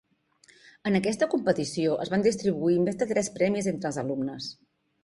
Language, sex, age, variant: Catalan, female, 40-49, Central